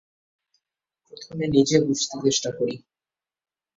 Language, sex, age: Bengali, male, 19-29